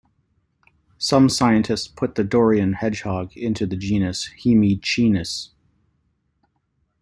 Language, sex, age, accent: English, male, 40-49, Canadian English